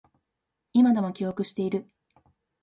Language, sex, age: Japanese, female, 19-29